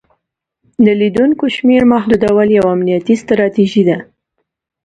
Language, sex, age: Pashto, female, 19-29